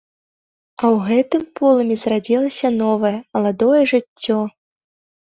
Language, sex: Belarusian, female